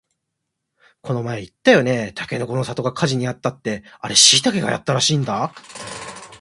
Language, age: Japanese, 19-29